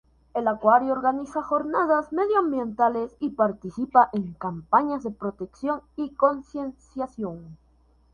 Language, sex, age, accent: Spanish, male, under 19, Andino-Pacífico: Colombia, Perú, Ecuador, oeste de Bolivia y Venezuela andina